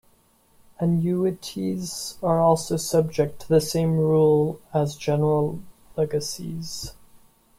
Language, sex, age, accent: English, male, 19-29, United States English